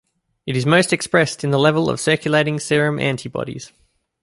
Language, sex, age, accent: English, male, 19-29, Australian English